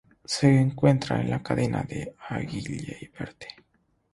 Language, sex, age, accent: Spanish, male, under 19, Andino-Pacífico: Colombia, Perú, Ecuador, oeste de Bolivia y Venezuela andina; Rioplatense: Argentina, Uruguay, este de Bolivia, Paraguay